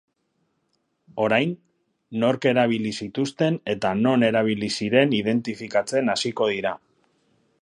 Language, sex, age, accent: Basque, male, 30-39, Mendebalekoa (Araba, Bizkaia, Gipuzkoako mendebaleko herri batzuk)